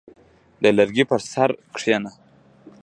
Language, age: Pashto, under 19